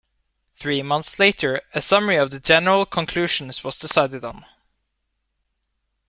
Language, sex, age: English, male, 19-29